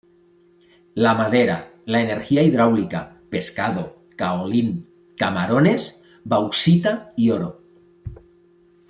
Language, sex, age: Spanish, male, 50-59